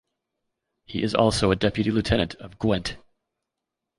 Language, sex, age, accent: English, male, 40-49, Canadian English